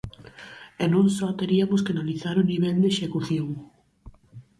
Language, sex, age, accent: Galician, female, under 19, Normativo (estándar)